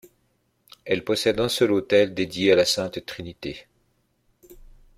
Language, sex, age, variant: French, male, 50-59, Français de métropole